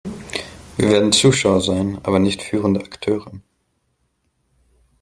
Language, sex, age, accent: German, male, 19-29, Deutschland Deutsch